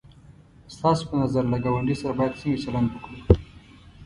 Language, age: Pashto, 19-29